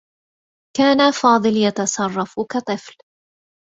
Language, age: Arabic, 30-39